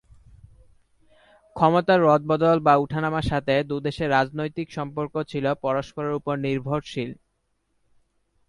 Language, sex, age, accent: Bengali, male, 19-29, Standard Bengali